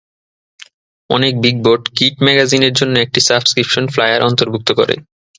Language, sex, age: Bengali, male, 19-29